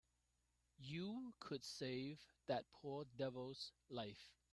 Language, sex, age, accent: English, male, 40-49, Hong Kong English